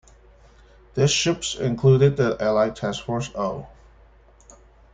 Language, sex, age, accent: English, male, 19-29, Hong Kong English